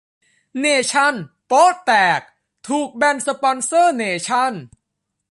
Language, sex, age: Thai, male, under 19